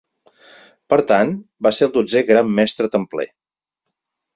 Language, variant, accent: Catalan, Central, Barceloní